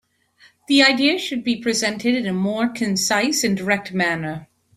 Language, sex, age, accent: English, female, 40-49, United States English